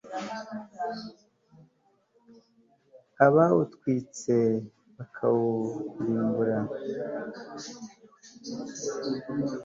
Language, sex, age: Kinyarwanda, male, 40-49